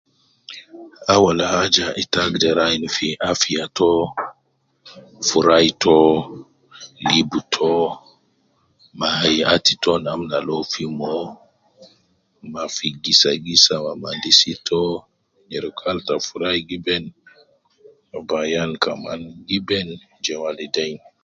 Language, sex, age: Nubi, male, 30-39